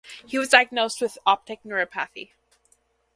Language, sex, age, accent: English, female, 19-29, United States English